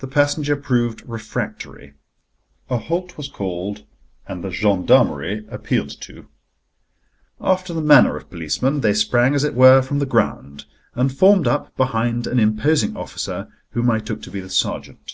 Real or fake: real